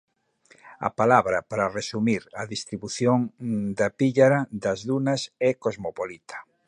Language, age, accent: Galician, 50-59, Central (gheada)